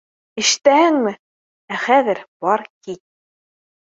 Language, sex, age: Bashkir, female, 30-39